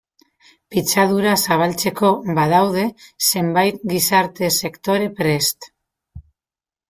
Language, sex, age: Basque, female, 30-39